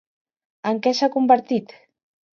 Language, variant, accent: Catalan, Central, central